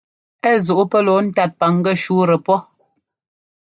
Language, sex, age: Ngomba, female, 30-39